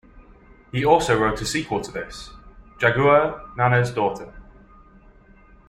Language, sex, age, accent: English, male, 19-29, England English